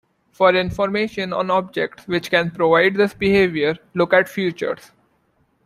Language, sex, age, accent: English, male, 19-29, India and South Asia (India, Pakistan, Sri Lanka)